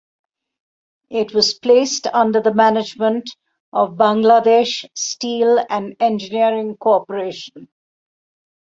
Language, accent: English, India and South Asia (India, Pakistan, Sri Lanka)